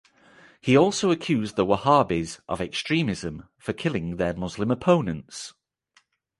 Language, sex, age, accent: English, male, 30-39, England English